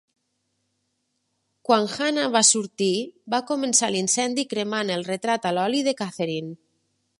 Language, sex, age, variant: Catalan, female, 30-39, Nord-Occidental